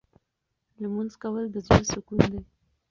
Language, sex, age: Pashto, female, 19-29